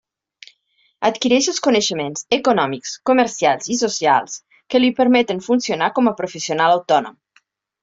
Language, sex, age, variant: Catalan, female, 40-49, Septentrional